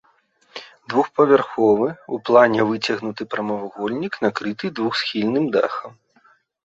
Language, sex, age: Belarusian, male, 30-39